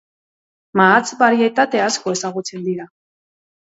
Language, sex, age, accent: Basque, female, 40-49, Mendebalekoa (Araba, Bizkaia, Gipuzkoako mendebaleko herri batzuk)